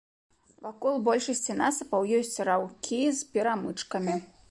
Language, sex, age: Belarusian, female, 30-39